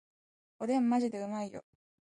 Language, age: Japanese, 19-29